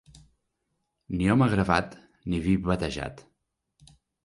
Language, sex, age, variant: Catalan, male, 30-39, Central